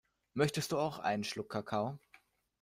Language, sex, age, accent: German, male, under 19, Deutschland Deutsch